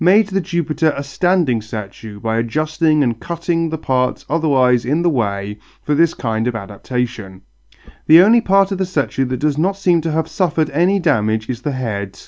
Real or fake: real